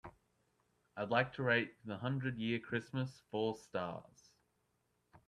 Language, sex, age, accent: English, male, 19-29, Australian English